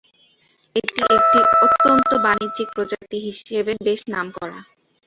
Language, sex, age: Bengali, female, under 19